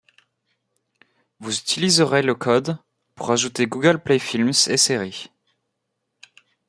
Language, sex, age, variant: French, male, 19-29, Français de métropole